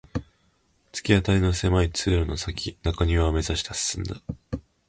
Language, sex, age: Japanese, male, 19-29